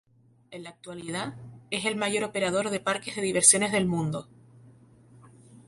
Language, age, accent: Spanish, 19-29, España: Islas Canarias